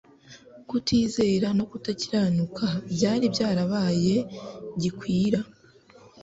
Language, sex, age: Kinyarwanda, female, under 19